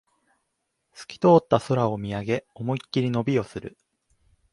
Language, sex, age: Japanese, male, 19-29